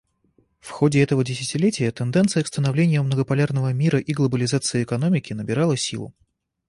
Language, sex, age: Russian, male, 30-39